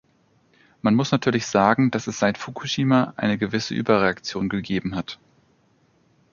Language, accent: German, Deutschland Deutsch